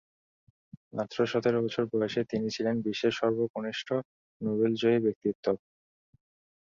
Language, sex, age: Bengali, male, 19-29